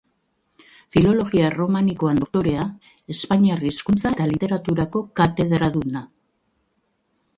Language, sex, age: Basque, female, 50-59